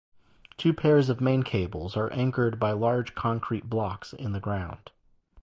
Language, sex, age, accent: English, male, 40-49, United States English